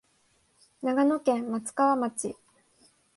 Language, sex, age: Japanese, female, 19-29